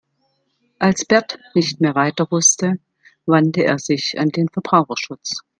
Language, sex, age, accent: German, female, 50-59, Deutschland Deutsch